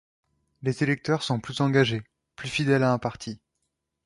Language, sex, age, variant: French, male, 19-29, Français de métropole